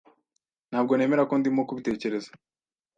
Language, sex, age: Kinyarwanda, male, 19-29